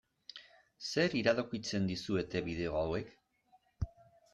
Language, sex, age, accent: Basque, male, 60-69, Erdialdekoa edo Nafarra (Gipuzkoa, Nafarroa)